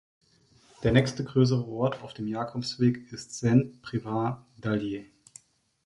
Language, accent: German, Deutschland Deutsch